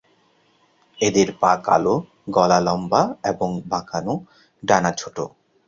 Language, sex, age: Bengali, male, 30-39